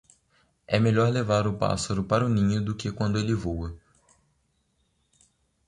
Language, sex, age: Portuguese, male, 19-29